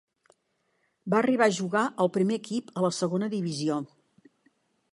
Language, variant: Catalan, Central